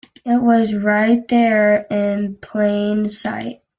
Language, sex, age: English, male, under 19